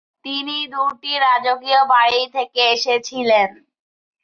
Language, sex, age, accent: Bengali, male, 40-49, প্রমিত